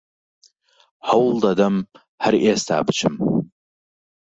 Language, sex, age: Central Kurdish, male, 40-49